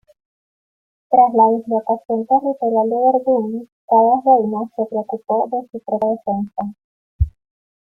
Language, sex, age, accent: Spanish, female, 30-39, Andino-Pacífico: Colombia, Perú, Ecuador, oeste de Bolivia y Venezuela andina